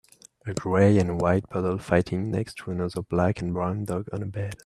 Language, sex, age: English, male, 19-29